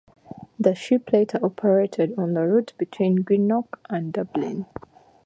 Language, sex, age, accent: English, female, 19-29, England English